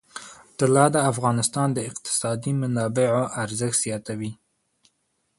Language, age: Pashto, 19-29